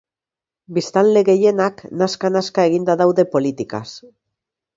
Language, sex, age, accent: Basque, female, 40-49, Mendebalekoa (Araba, Bizkaia, Gipuzkoako mendebaleko herri batzuk)